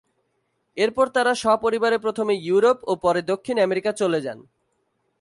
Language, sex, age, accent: Bengali, male, 19-29, fluent